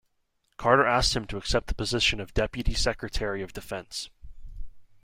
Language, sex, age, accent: English, male, 19-29, United States English